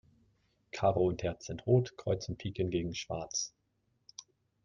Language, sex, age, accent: German, male, 19-29, Deutschland Deutsch